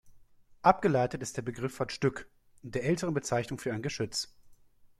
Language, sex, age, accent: German, male, 19-29, Deutschland Deutsch